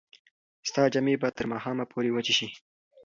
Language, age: Pashto, 19-29